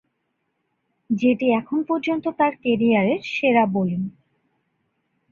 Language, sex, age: Bengali, female, 19-29